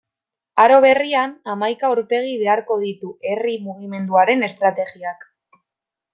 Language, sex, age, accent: Basque, female, 19-29, Mendebalekoa (Araba, Bizkaia, Gipuzkoako mendebaleko herri batzuk)